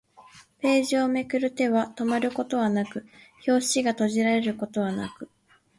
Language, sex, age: Japanese, female, 19-29